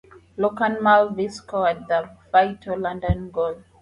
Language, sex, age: English, female, 30-39